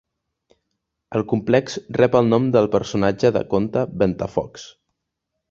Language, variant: Catalan, Central